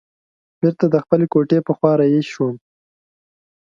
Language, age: Pashto, 19-29